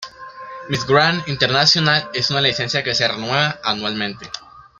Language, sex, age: Spanish, male, under 19